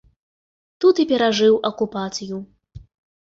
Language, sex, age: Belarusian, female, 19-29